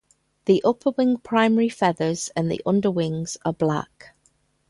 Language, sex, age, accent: English, female, 50-59, England English